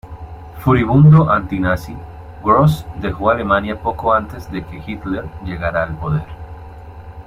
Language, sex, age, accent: Spanish, male, 30-39, Andino-Pacífico: Colombia, Perú, Ecuador, oeste de Bolivia y Venezuela andina